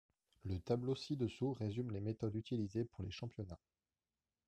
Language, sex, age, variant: French, male, 30-39, Français de métropole